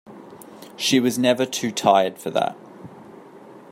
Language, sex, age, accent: English, male, 19-29, Australian English